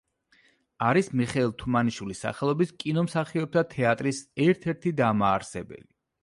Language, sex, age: Georgian, male, 40-49